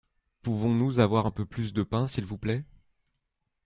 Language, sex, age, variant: French, male, 30-39, Français de métropole